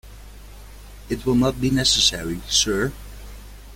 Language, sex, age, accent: English, male, 30-39, United States English